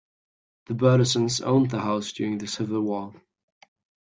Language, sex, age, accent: English, male, 19-29, England English